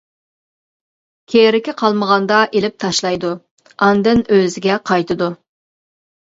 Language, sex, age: Uyghur, female, 40-49